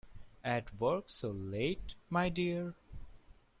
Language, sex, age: English, male, 19-29